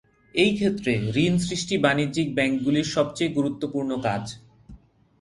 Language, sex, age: Bengali, male, 19-29